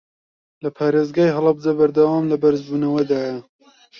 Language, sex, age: Central Kurdish, male, 19-29